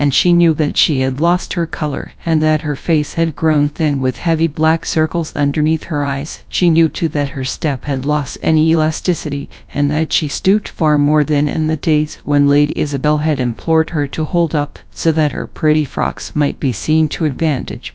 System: TTS, GradTTS